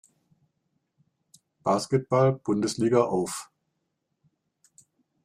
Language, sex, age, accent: German, male, 40-49, Deutschland Deutsch